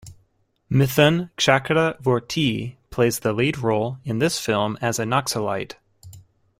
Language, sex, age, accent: English, male, 19-29, United States English